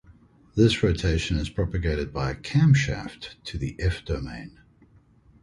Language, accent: English, Southern African (South Africa, Zimbabwe, Namibia)